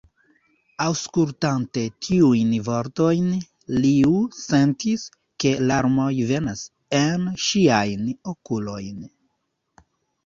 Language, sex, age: Esperanto, male, 40-49